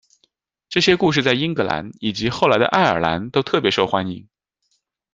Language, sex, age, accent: Chinese, male, 30-39, 出生地：浙江省